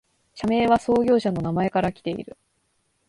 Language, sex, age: Japanese, female, 19-29